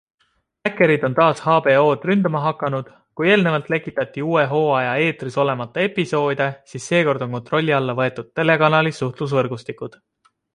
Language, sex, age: Estonian, male, 30-39